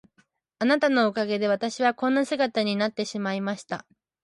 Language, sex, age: Japanese, female, 19-29